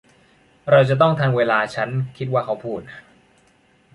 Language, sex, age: Thai, male, 19-29